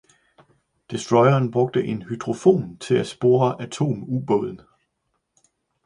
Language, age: Danish, 40-49